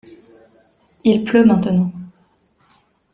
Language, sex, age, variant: French, female, 19-29, Français de métropole